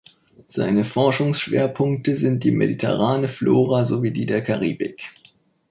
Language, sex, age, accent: German, male, 19-29, Deutschland Deutsch